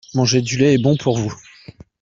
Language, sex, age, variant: French, male, 30-39, Français de métropole